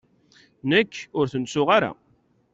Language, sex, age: Kabyle, male, 30-39